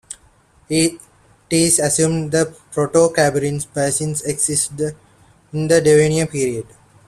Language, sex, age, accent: English, male, 19-29, India and South Asia (India, Pakistan, Sri Lanka)